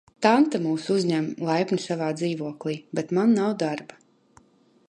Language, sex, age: Latvian, female, 40-49